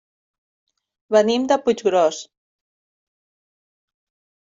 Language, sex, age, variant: Catalan, female, 40-49, Central